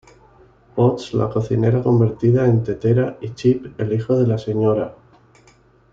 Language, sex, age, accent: Spanish, male, 30-39, España: Sur peninsular (Andalucia, Extremadura, Murcia)